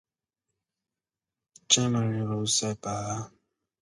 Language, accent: English, United States English